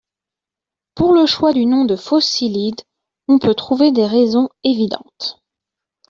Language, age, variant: French, 19-29, Français de métropole